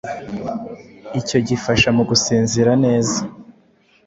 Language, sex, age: Kinyarwanda, male, 19-29